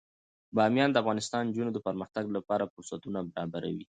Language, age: Pashto, 40-49